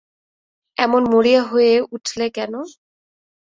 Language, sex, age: Bengali, female, 19-29